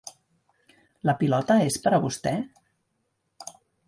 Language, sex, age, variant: Catalan, female, 40-49, Central